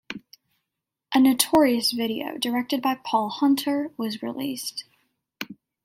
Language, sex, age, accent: English, female, under 19, United States English